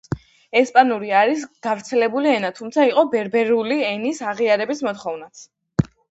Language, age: Georgian, under 19